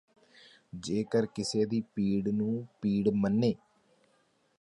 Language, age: Punjabi, 30-39